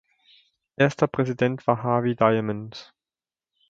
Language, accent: German, Deutschland Deutsch